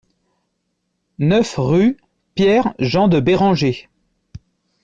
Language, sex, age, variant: French, male, 30-39, Français de métropole